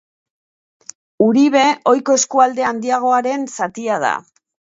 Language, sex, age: Basque, female, 50-59